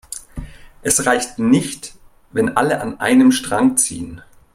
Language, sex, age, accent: German, male, 30-39, Deutschland Deutsch